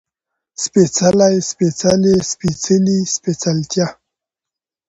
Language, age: Pashto, 19-29